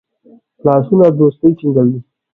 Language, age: Pashto, 40-49